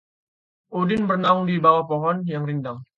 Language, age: Indonesian, 19-29